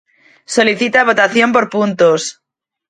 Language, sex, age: Galician, female, 40-49